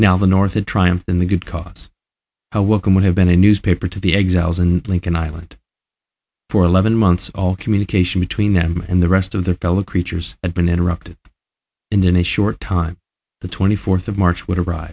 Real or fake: real